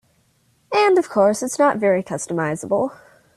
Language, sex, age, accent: English, female, under 19, United States English